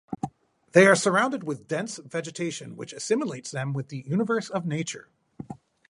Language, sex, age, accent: English, male, 40-49, United States English